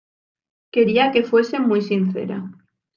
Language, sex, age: Spanish, female, 19-29